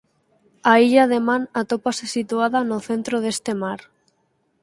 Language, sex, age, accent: Galician, female, under 19, Oriental (común en zona oriental)